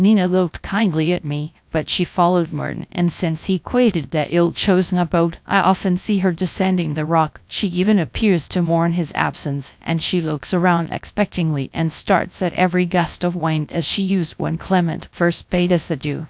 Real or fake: fake